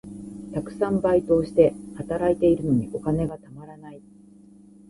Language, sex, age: Japanese, female, 50-59